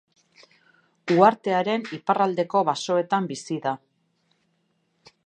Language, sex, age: Basque, female, 50-59